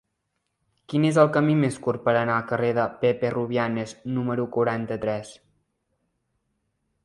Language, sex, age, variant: Catalan, male, 19-29, Central